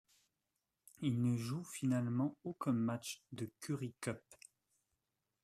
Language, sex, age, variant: French, male, 40-49, Français de métropole